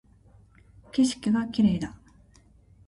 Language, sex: Japanese, female